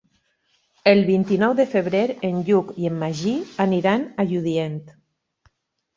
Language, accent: Catalan, valencià